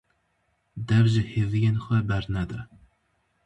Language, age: Kurdish, 19-29